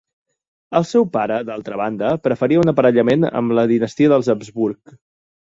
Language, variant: Catalan, Central